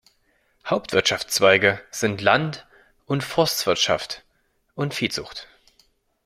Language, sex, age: German, male, 19-29